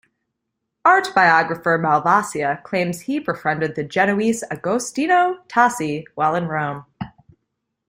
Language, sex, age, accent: English, female, 19-29, United States English